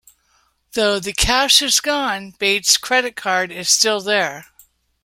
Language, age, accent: English, 60-69, United States English